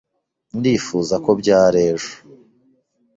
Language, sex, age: Kinyarwanda, male, 19-29